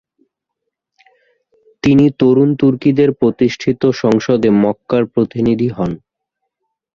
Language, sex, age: Bengali, male, 19-29